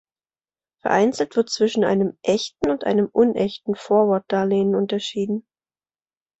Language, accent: German, Deutschland Deutsch